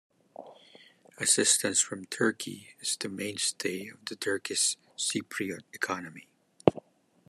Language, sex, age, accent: English, male, 50-59, Filipino